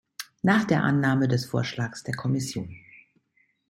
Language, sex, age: German, female, 50-59